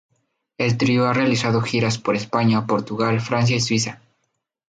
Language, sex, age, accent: Spanish, male, 19-29, México